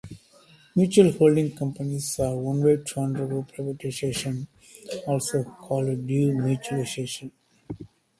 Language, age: English, 50-59